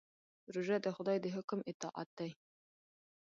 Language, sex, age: Pashto, female, 19-29